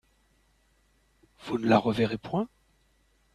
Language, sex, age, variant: French, male, 30-39, Français de métropole